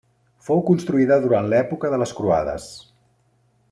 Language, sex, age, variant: Catalan, male, 40-49, Central